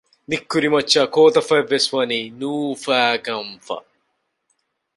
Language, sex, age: Divehi, male, 19-29